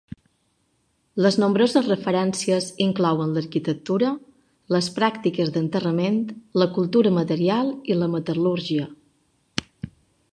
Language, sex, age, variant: Catalan, female, 40-49, Balear